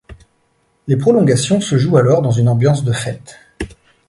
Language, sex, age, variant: French, male, 50-59, Français de métropole